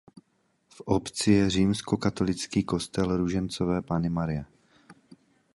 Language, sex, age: Czech, male, 30-39